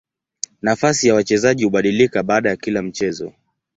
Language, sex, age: Swahili, male, 19-29